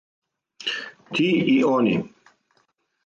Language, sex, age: Serbian, male, 50-59